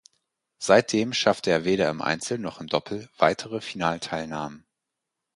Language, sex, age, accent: German, male, 19-29, Deutschland Deutsch